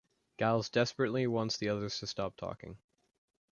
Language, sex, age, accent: English, male, under 19, United States English